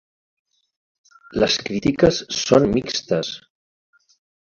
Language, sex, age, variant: Catalan, male, 50-59, Nord-Occidental